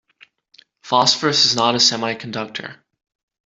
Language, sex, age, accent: English, male, 19-29, United States English